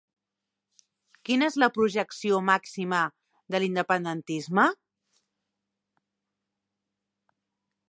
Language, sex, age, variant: Catalan, female, 40-49, Central